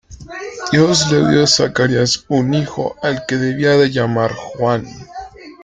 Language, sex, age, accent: Spanish, male, 19-29, México